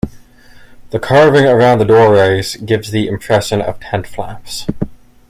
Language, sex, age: English, male, 19-29